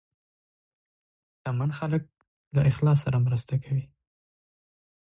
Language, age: Pashto, 19-29